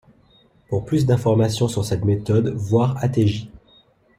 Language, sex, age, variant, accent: French, male, 19-29, Français des départements et régions d'outre-mer, Français de Guadeloupe